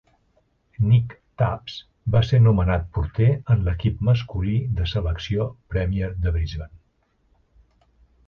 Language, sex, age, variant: Catalan, male, 50-59, Central